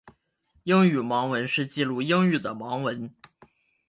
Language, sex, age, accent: Chinese, male, 19-29, 出生地：黑龙江省